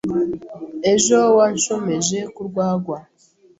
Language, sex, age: Kinyarwanda, female, 19-29